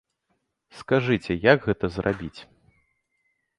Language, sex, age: Belarusian, male, 30-39